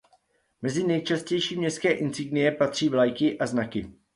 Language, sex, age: Czech, male, 40-49